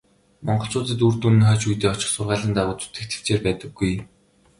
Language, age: Mongolian, 19-29